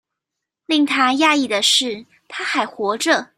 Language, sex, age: Chinese, female, 19-29